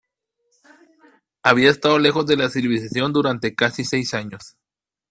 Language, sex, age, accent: Spanish, male, 30-39, México